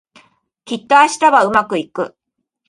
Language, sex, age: Japanese, female, 40-49